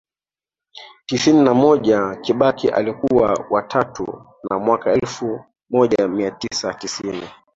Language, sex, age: Swahili, male, 30-39